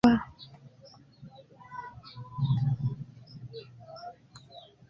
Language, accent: Esperanto, Internacia